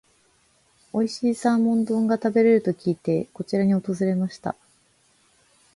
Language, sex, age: Japanese, female, 19-29